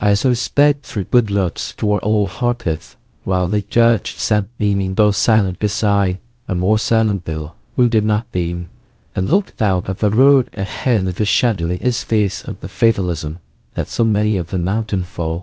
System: TTS, VITS